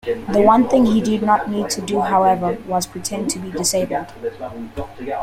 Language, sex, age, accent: English, male, under 19, England English